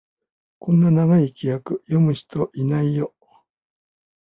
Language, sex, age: Japanese, male, 60-69